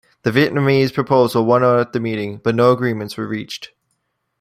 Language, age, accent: English, under 19, Canadian English